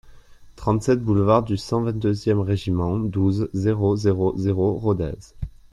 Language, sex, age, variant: French, male, 19-29, Français de métropole